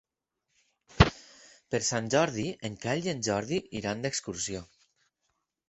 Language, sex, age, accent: Catalan, male, 30-39, valencià; valencià meridional